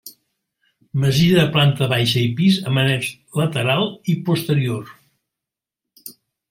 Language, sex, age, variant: Catalan, male, 60-69, Central